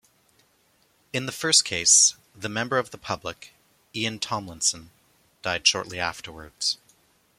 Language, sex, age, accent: English, male, 30-39, Canadian English